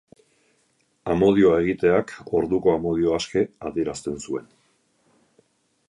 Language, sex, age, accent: Basque, male, 50-59, Erdialdekoa edo Nafarra (Gipuzkoa, Nafarroa)